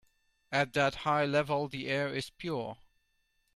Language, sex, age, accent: English, male, 40-49, England English